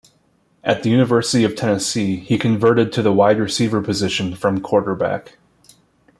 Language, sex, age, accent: English, male, 19-29, United States English